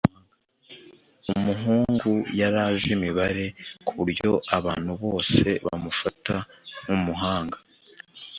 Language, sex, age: Kinyarwanda, male, under 19